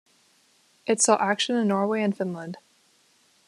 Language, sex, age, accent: English, female, under 19, United States English